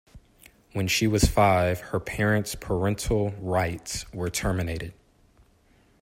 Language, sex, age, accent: English, male, 19-29, United States English